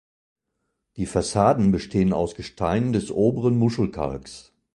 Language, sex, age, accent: German, male, 60-69, Deutschland Deutsch